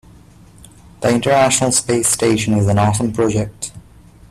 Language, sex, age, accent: English, male, 19-29, India and South Asia (India, Pakistan, Sri Lanka)